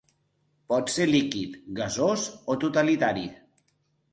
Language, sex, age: Catalan, male, 40-49